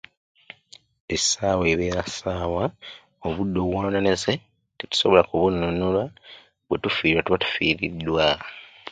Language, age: Ganda, under 19